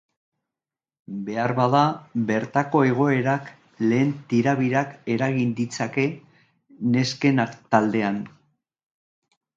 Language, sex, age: Basque, male, 60-69